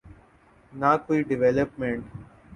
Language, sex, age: Urdu, male, 19-29